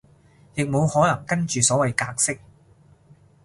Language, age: Cantonese, 40-49